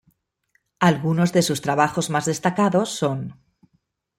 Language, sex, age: Spanish, female, 30-39